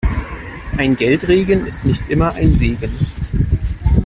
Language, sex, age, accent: German, male, 30-39, Deutschland Deutsch